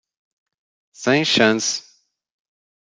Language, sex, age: Portuguese, male, 40-49